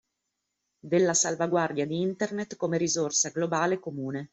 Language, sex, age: Italian, female, 30-39